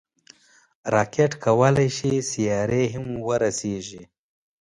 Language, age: Pashto, 19-29